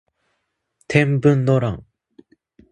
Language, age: Japanese, 19-29